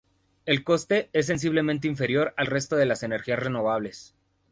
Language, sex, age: Spanish, male, 30-39